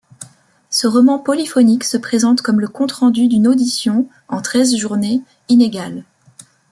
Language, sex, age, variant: French, female, 19-29, Français de métropole